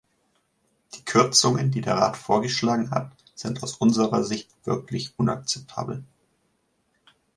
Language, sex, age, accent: German, male, 19-29, Deutschland Deutsch